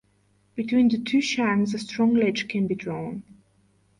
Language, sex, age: English, female, 19-29